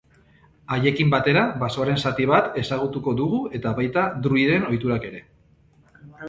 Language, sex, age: Basque, male, 40-49